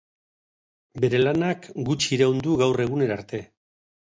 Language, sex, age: Basque, male, 60-69